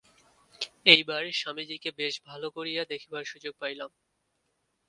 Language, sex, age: Bengali, male, 19-29